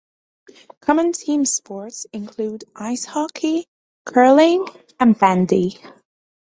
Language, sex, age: English, female, 19-29